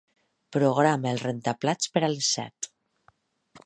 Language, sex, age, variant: Catalan, female, 40-49, Nord-Occidental